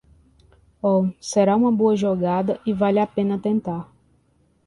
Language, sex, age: Portuguese, female, 19-29